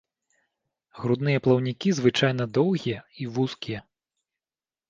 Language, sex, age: Belarusian, male, 30-39